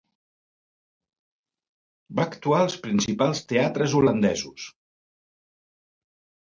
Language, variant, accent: Catalan, Central, Barcelonès